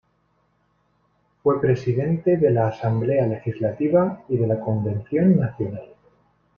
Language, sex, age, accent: Spanish, male, 30-39, España: Norte peninsular (Asturias, Castilla y León, Cantabria, País Vasco, Navarra, Aragón, La Rioja, Guadalajara, Cuenca)